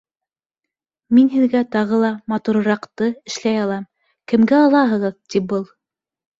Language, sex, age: Bashkir, female, 19-29